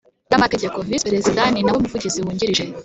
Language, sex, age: Kinyarwanda, female, 19-29